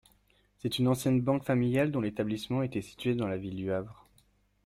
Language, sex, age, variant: French, male, under 19, Français de métropole